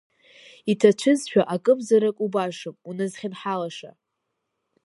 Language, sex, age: Abkhazian, female, under 19